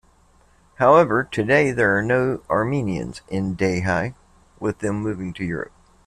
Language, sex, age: English, male, 50-59